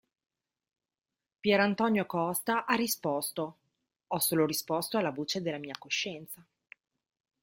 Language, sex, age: Italian, female, 30-39